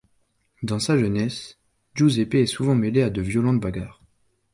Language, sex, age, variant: French, male, 19-29, Français de métropole